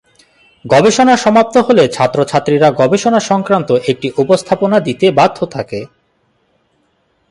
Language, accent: Bengali, Standard Bengali